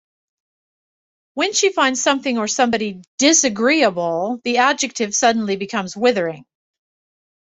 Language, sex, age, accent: English, female, 50-59, United States English